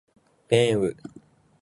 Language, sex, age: Japanese, male, 19-29